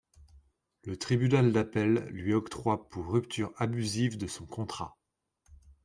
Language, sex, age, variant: French, male, 40-49, Français de métropole